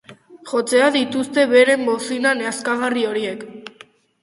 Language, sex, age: Basque, female, under 19